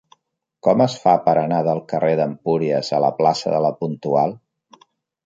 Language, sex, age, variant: Catalan, male, 40-49, Central